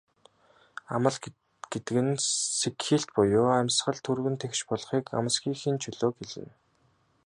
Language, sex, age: Mongolian, male, 19-29